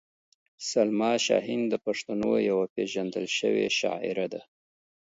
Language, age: Pashto, 40-49